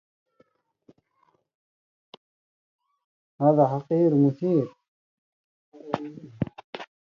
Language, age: Arabic, 19-29